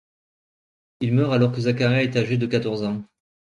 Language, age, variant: French, 30-39, Français de métropole